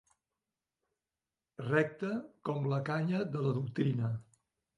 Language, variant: Catalan, Central